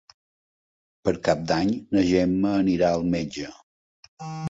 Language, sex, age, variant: Catalan, male, 60-69, Balear